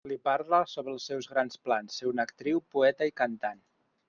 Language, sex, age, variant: Catalan, male, 50-59, Central